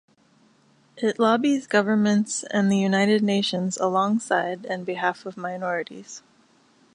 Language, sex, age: English, female, 40-49